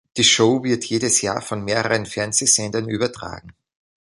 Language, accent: German, Österreichisches Deutsch